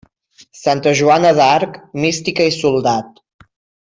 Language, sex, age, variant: Catalan, male, 30-39, Septentrional